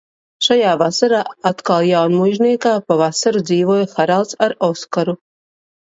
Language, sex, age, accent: Latvian, female, 40-49, Riga